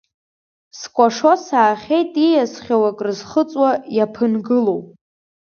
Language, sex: Abkhazian, female